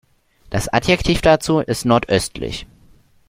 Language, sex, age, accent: German, male, under 19, Deutschland Deutsch